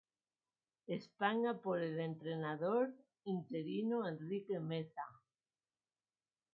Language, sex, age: Spanish, female, 50-59